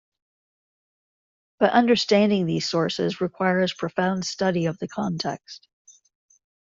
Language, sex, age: English, female, 50-59